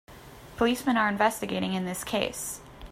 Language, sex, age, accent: English, female, 30-39, United States English